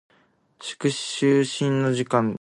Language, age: Japanese, 19-29